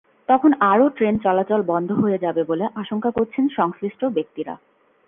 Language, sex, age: Bengali, female, 19-29